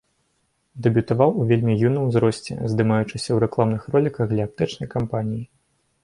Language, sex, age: Belarusian, male, under 19